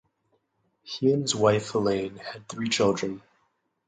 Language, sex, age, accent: English, male, 30-39, United States English